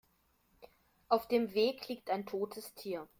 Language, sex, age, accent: German, female, 50-59, Deutschland Deutsch